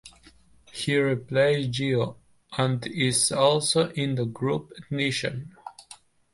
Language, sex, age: English, male, 19-29